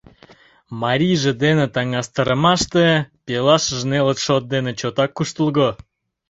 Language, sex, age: Mari, male, 30-39